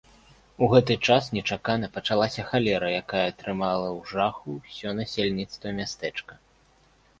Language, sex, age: Belarusian, male, 19-29